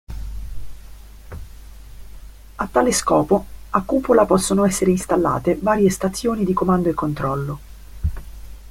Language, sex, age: Italian, female, 40-49